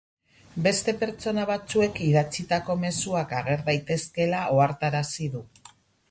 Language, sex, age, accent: Basque, female, 50-59, Erdialdekoa edo Nafarra (Gipuzkoa, Nafarroa)